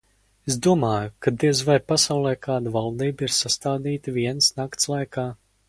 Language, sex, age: Latvian, male, under 19